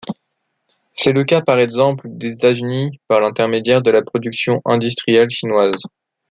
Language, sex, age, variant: French, male, 19-29, Français de métropole